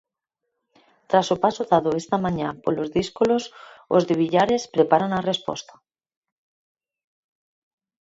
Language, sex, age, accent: Galician, female, 30-39, Normativo (estándar)